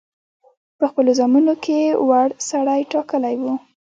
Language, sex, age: Pashto, female, 19-29